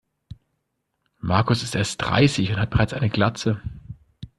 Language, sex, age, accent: German, male, 30-39, Deutschland Deutsch